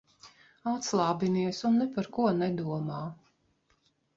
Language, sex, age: Latvian, female, 60-69